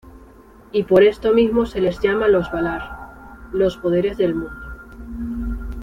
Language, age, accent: Spanish, 40-49, España: Norte peninsular (Asturias, Castilla y León, Cantabria, País Vasco, Navarra, Aragón, La Rioja, Guadalajara, Cuenca)